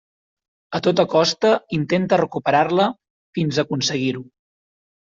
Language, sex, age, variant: Catalan, male, 19-29, Central